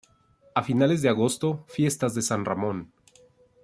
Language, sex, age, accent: Spanish, male, 40-49, México